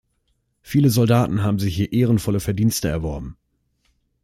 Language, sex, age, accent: German, male, under 19, Deutschland Deutsch